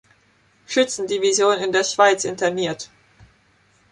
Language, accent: German, Deutschland Deutsch